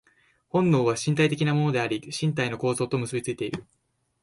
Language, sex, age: Japanese, male, 19-29